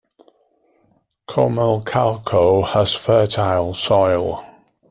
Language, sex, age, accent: English, male, 70-79, England English